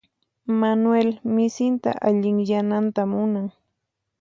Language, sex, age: Puno Quechua, female, 19-29